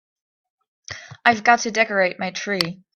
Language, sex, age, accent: English, female, 19-29, United States English